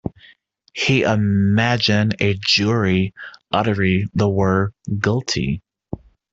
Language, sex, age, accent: English, male, 30-39, United States English